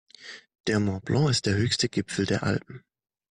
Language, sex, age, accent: German, male, 19-29, Deutschland Deutsch